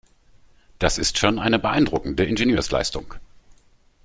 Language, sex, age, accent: German, male, 50-59, Deutschland Deutsch